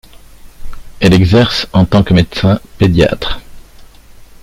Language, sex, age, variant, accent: French, male, 50-59, Français d'Europe, Français de Belgique